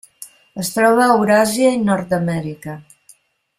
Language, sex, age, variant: Catalan, female, 60-69, Central